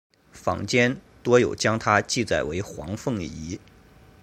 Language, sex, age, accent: Chinese, male, 30-39, 出生地：河南省